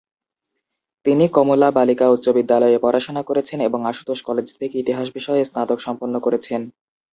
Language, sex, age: Bengali, male, 19-29